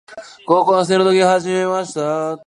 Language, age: Japanese, 19-29